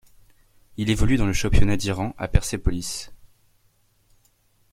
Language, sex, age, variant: French, male, 19-29, Français de métropole